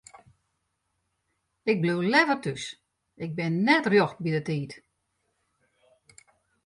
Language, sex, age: Western Frisian, female, 60-69